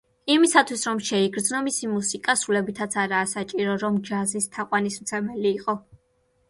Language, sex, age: Georgian, female, 19-29